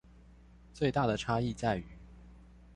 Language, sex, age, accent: Chinese, male, 19-29, 出生地：彰化縣